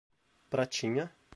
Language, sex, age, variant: Portuguese, male, 19-29, Portuguese (Brasil)